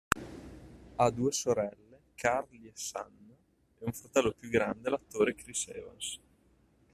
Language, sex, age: Italian, male, 19-29